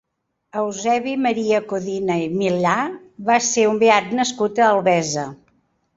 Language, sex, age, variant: Catalan, female, 70-79, Central